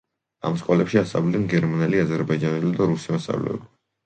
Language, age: Georgian, 19-29